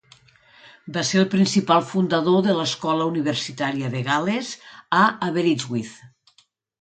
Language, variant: Catalan, Nord-Occidental